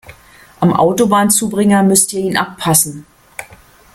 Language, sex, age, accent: German, female, 50-59, Deutschland Deutsch